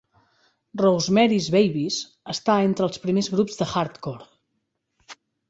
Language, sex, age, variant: Catalan, female, 30-39, Central